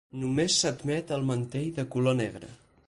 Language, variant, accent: Catalan, Central, central